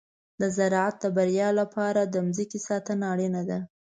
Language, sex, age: Pashto, female, 19-29